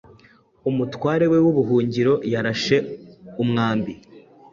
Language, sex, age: Kinyarwanda, male, 19-29